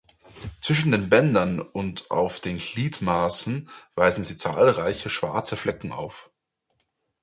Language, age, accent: German, 19-29, Österreichisches Deutsch